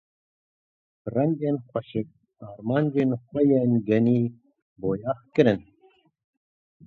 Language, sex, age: Kurdish, male, 40-49